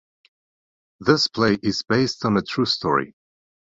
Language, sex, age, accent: English, male, 30-39, United States English